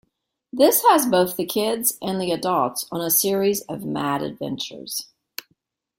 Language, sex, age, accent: English, female, 60-69, United States English